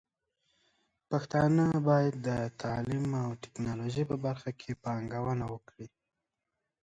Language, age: Pashto, 19-29